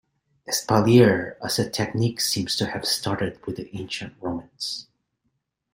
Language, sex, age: English, male, 40-49